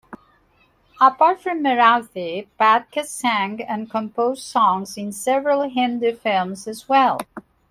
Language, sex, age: English, female, 60-69